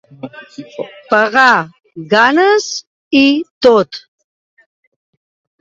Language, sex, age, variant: Catalan, female, 50-59, Central